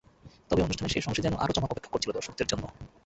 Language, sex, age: Bengali, male, 19-29